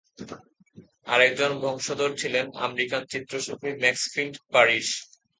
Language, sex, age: Bengali, male, 19-29